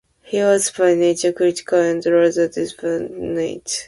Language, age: English, 19-29